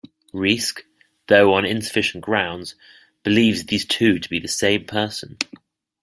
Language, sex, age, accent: English, male, 30-39, England English